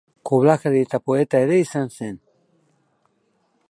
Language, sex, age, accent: Basque, male, 50-59, Mendebalekoa (Araba, Bizkaia, Gipuzkoako mendebaleko herri batzuk)